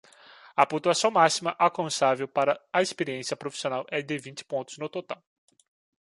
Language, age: Portuguese, 19-29